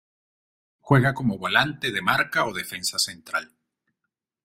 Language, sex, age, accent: Spanish, male, 40-49, Caribe: Cuba, Venezuela, Puerto Rico, República Dominicana, Panamá, Colombia caribeña, México caribeño, Costa del golfo de México